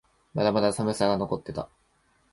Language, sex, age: Japanese, male, 19-29